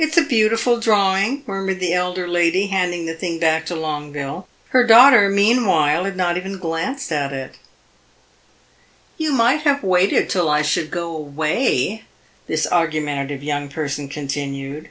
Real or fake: real